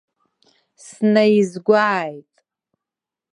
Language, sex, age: Abkhazian, female, 40-49